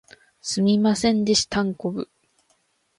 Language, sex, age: Japanese, female, 19-29